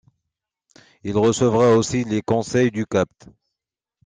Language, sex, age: French, male, 30-39